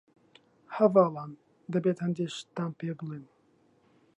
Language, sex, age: Central Kurdish, male, 19-29